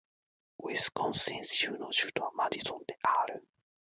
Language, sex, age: Japanese, male, 19-29